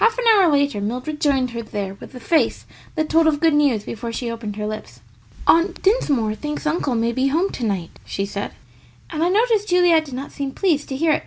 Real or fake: real